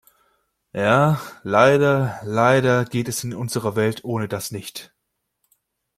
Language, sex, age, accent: German, male, 19-29, Deutschland Deutsch